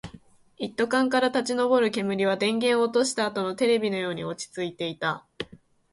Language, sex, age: Japanese, female, 19-29